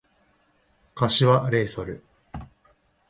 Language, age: Japanese, 40-49